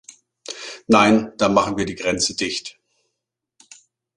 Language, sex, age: German, male, 50-59